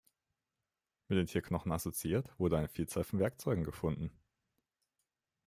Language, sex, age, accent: German, male, 19-29, Deutschland Deutsch